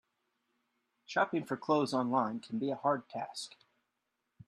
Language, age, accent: English, 40-49, United States English